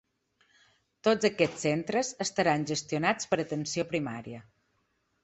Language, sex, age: Catalan, female, 30-39